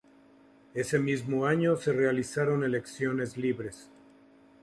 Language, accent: Spanish, México